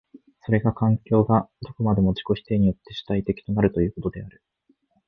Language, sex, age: Japanese, male, 19-29